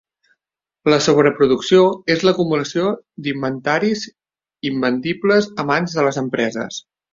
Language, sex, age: Catalan, male, 30-39